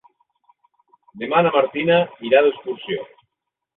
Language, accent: Catalan, central; nord-occidental